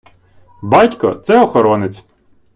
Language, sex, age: Ukrainian, male, 30-39